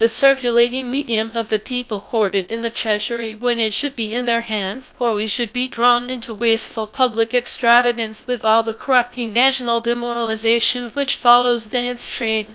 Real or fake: fake